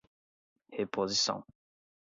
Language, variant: Portuguese, Portuguese (Brasil)